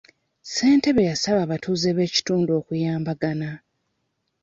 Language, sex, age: Ganda, female, 30-39